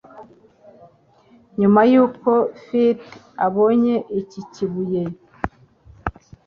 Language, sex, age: Kinyarwanda, male, 19-29